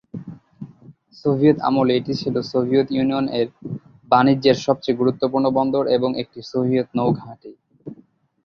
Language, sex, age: Bengali, male, 19-29